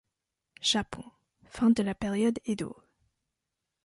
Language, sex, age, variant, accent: French, female, 19-29, Français d'Europe, Français de Suisse